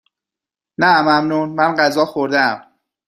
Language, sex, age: Persian, male, 30-39